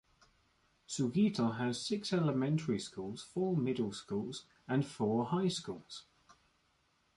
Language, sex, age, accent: English, male, 30-39, England English